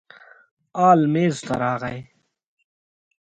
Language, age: Pashto, 19-29